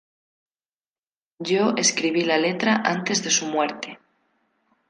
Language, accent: Spanish, España: Norte peninsular (Asturias, Castilla y León, Cantabria, País Vasco, Navarra, Aragón, La Rioja, Guadalajara, Cuenca)